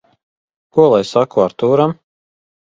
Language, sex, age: Latvian, male, 40-49